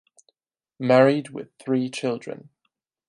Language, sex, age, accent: English, male, 19-29, England English; German English